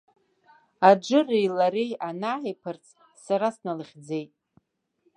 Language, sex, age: Abkhazian, female, 40-49